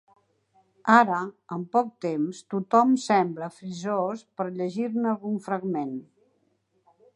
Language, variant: Catalan, Central